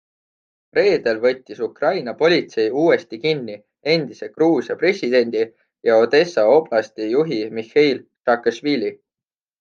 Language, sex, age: Estonian, male, 19-29